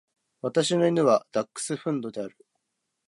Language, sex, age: Japanese, male, 19-29